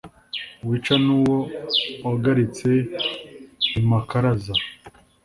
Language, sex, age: Kinyarwanda, male, 19-29